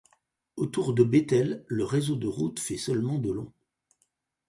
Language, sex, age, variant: French, male, 60-69, Français de métropole